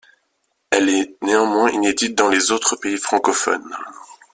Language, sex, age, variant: French, male, 19-29, Français de métropole